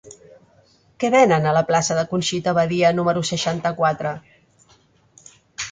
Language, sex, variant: Catalan, female, Central